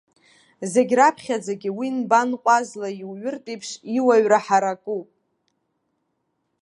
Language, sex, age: Abkhazian, female, 30-39